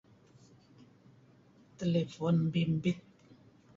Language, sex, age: Kelabit, female, 50-59